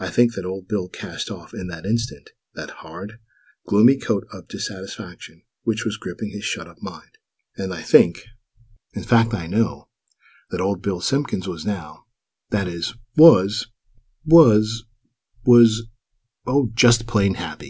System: none